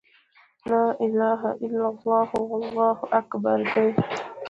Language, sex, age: Pashto, female, 19-29